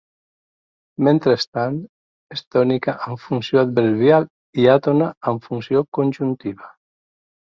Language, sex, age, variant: Catalan, male, 60-69, Central